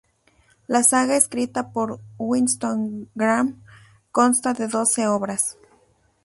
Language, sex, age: Spanish, female, under 19